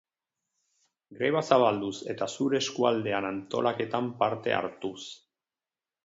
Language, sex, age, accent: Basque, male, 40-49, Erdialdekoa edo Nafarra (Gipuzkoa, Nafarroa)